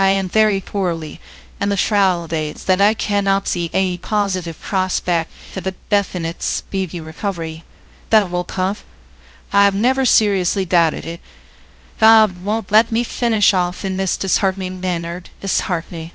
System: TTS, VITS